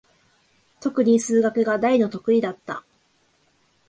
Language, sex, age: Japanese, female, 19-29